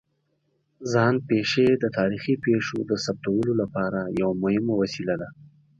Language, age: Pashto, 19-29